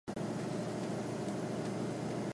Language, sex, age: Japanese, male, 19-29